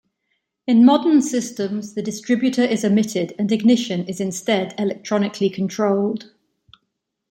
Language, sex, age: English, female, 50-59